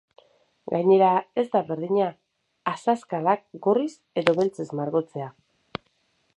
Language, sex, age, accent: Basque, female, 30-39, Mendebalekoa (Araba, Bizkaia, Gipuzkoako mendebaleko herri batzuk)